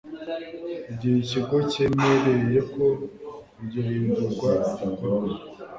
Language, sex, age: Kinyarwanda, male, 19-29